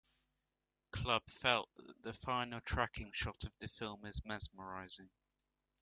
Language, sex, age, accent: English, male, under 19, England English